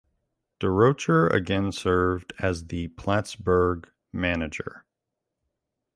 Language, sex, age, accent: English, male, 40-49, United States English